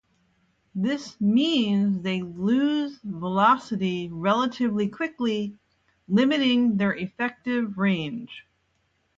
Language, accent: English, United States English